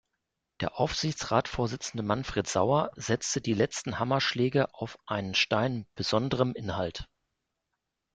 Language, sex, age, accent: German, male, 40-49, Deutschland Deutsch